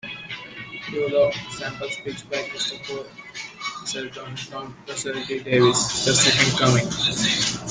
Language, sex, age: English, male, 19-29